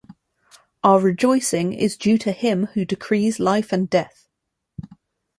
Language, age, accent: English, 30-39, England English